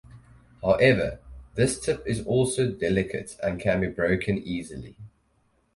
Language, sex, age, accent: English, male, 19-29, Southern African (South Africa, Zimbabwe, Namibia)